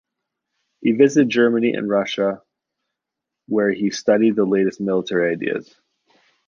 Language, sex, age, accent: English, male, 40-49, Canadian English